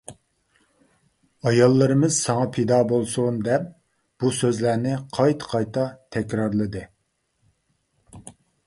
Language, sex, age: Uyghur, male, 40-49